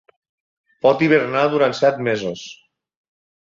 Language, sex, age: Catalan, male, 50-59